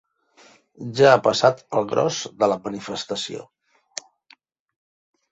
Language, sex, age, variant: Catalan, male, 50-59, Central